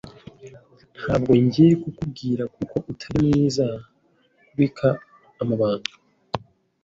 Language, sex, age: Kinyarwanda, female, 30-39